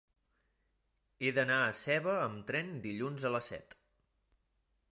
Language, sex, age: Catalan, male, 30-39